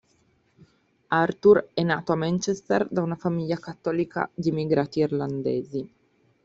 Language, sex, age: Italian, female, 30-39